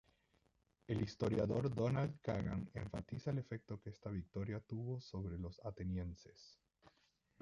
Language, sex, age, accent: Spanish, male, 19-29, Caribe: Cuba, Venezuela, Puerto Rico, República Dominicana, Panamá, Colombia caribeña, México caribeño, Costa del golfo de México